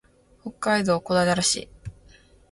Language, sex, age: Japanese, female, 19-29